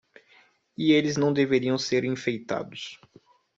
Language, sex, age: Portuguese, male, 19-29